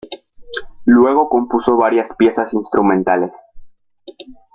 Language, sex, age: Spanish, female, 19-29